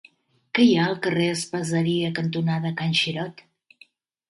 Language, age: Catalan, 60-69